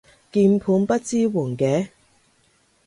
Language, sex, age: Cantonese, female, 30-39